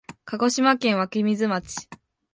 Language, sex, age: Japanese, female, under 19